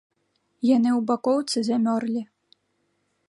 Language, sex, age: Belarusian, female, 19-29